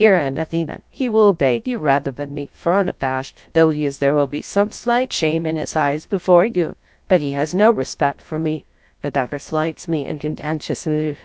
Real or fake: fake